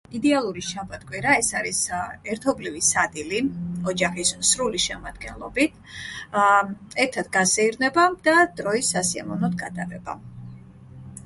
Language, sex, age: Georgian, female, 40-49